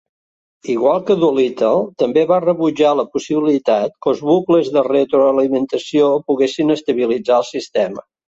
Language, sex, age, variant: Catalan, male, 60-69, Central